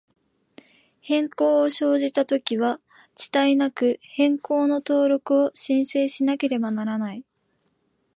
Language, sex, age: Japanese, female, 19-29